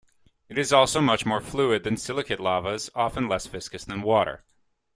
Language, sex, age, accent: English, male, 19-29, Canadian English